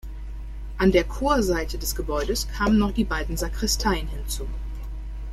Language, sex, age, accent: German, female, 30-39, Deutschland Deutsch